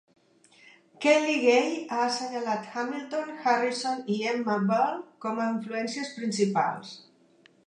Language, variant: Catalan, Central